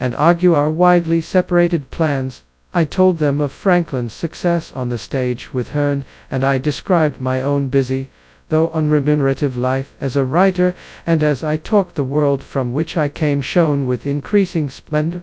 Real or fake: fake